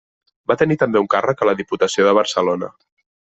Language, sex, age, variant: Catalan, male, 30-39, Central